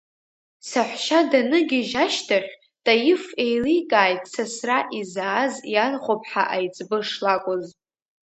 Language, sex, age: Abkhazian, female, under 19